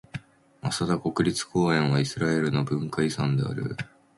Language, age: Japanese, 19-29